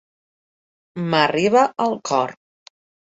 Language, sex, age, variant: Catalan, female, 40-49, Central